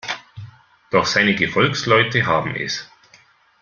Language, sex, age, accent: German, male, 40-49, Deutschland Deutsch